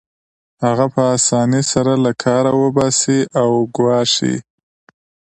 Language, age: Pashto, 30-39